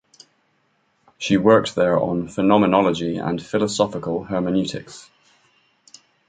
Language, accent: English, England English